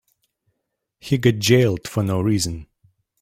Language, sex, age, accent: English, male, 30-39, New Zealand English